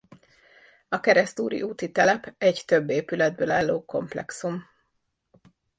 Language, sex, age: Hungarian, female, 40-49